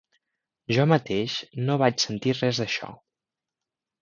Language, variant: Catalan, Central